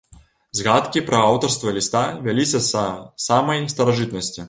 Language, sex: Belarusian, male